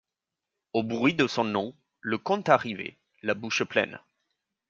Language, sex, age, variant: French, male, 19-29, Français de métropole